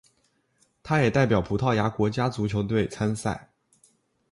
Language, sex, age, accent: Chinese, male, 19-29, 出生地：浙江省